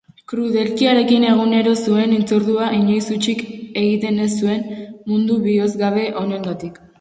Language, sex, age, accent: Basque, female, under 19, Mendebalekoa (Araba, Bizkaia, Gipuzkoako mendebaleko herri batzuk)